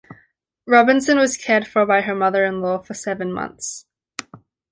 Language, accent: English, Australian English